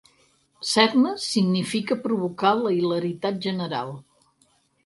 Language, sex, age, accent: Catalan, female, 60-69, Empordanès